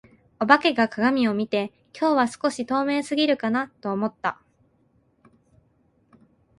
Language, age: Japanese, 19-29